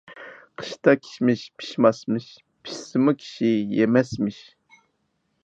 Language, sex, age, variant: Uyghur, male, 30-39, ئۇيغۇر تىلى